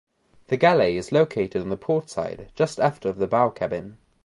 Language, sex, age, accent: English, male, under 19, England English